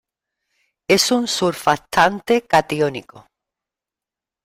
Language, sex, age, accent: Spanish, female, 50-59, España: Sur peninsular (Andalucia, Extremadura, Murcia)